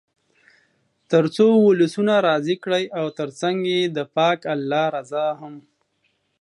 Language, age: Pashto, 19-29